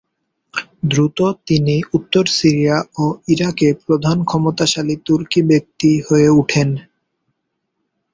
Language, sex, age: Bengali, male, 19-29